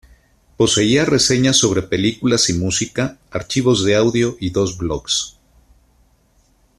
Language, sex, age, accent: Spanish, male, 50-59, México